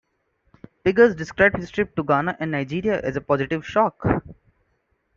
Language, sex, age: English, male, 19-29